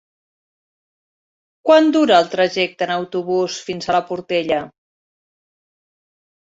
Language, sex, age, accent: Catalan, female, 50-59, Català central